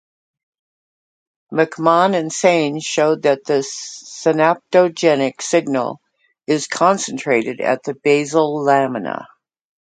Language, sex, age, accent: English, female, 70-79, West Coast